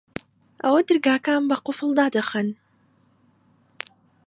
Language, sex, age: Central Kurdish, female, 19-29